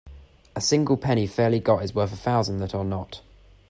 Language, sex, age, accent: English, male, 19-29, England English